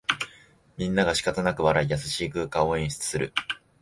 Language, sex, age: Japanese, male, 19-29